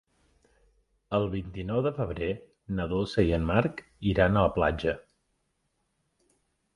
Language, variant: Catalan, Central